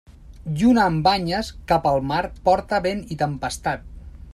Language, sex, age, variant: Catalan, male, 40-49, Central